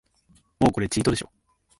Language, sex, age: Japanese, male, under 19